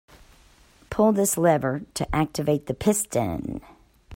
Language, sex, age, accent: English, female, 50-59, United States English